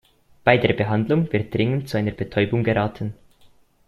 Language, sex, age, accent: German, male, under 19, Schweizerdeutsch